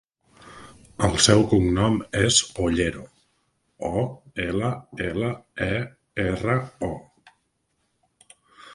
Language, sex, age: Catalan, male, 40-49